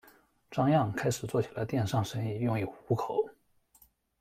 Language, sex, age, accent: Chinese, male, 19-29, 出生地：江苏省